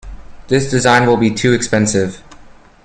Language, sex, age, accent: English, male, under 19, United States English